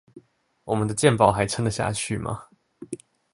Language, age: Chinese, 19-29